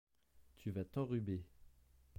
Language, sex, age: French, male, 30-39